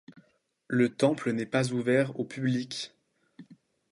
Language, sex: French, male